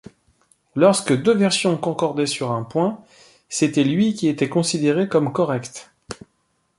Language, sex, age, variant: French, male, 40-49, Français de métropole